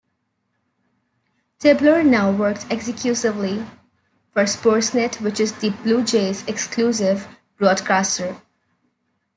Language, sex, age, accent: English, female, 19-29, India and South Asia (India, Pakistan, Sri Lanka)